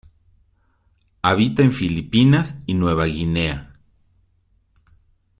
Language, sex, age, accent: Spanish, male, 30-39, México